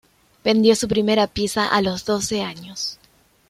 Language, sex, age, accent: Spanish, female, 19-29, Rioplatense: Argentina, Uruguay, este de Bolivia, Paraguay